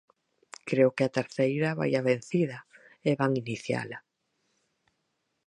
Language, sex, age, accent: Galician, female, 50-59, Normativo (estándar)